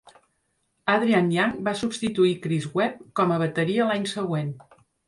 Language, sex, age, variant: Catalan, female, 50-59, Central